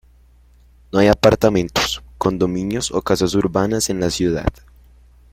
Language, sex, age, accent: Spanish, male, under 19, Andino-Pacífico: Colombia, Perú, Ecuador, oeste de Bolivia y Venezuela andina